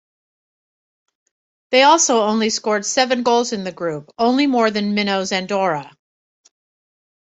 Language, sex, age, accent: English, female, 50-59, United States English